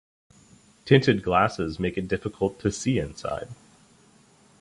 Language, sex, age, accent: English, male, 30-39, United States English